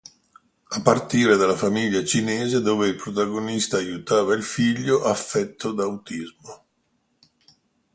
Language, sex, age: Italian, male, 60-69